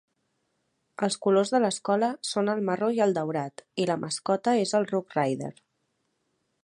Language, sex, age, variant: Catalan, female, 19-29, Central